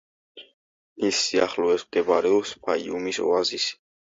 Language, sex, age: Georgian, male, 19-29